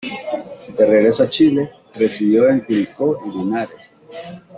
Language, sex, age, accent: Spanish, male, 19-29, América central